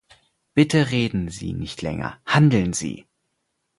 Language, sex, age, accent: German, male, 19-29, Deutschland Deutsch